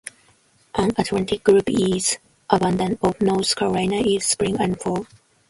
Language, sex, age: English, female, 19-29